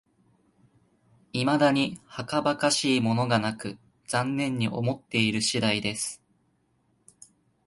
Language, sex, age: Japanese, male, 19-29